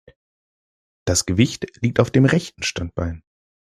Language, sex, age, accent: German, male, 19-29, Deutschland Deutsch